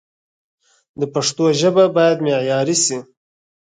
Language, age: Pashto, 19-29